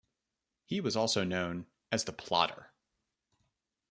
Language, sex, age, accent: English, male, 30-39, United States English